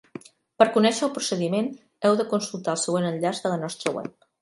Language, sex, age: Catalan, female, 50-59